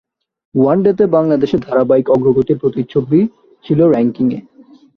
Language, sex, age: Bengali, male, 19-29